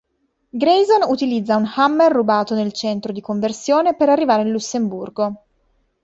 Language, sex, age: Italian, female, 30-39